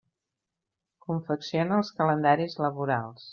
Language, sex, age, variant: Catalan, female, 40-49, Central